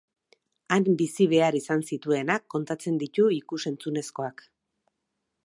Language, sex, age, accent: Basque, female, 40-49, Erdialdekoa edo Nafarra (Gipuzkoa, Nafarroa)